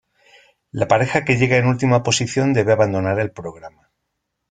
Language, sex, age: Spanish, male, 40-49